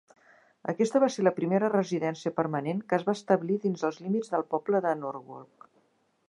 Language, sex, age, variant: Catalan, female, 60-69, Central